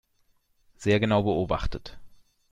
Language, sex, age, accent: German, male, 19-29, Deutschland Deutsch